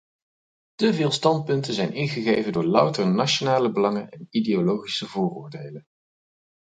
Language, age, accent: Dutch, 30-39, Nederlands Nederlands